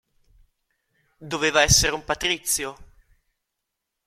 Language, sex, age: Italian, male, 30-39